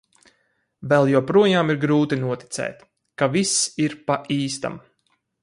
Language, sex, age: Latvian, male, 30-39